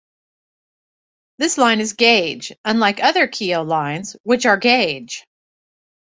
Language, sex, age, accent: English, female, 50-59, United States English